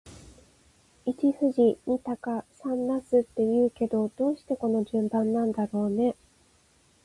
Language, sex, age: Japanese, female, 30-39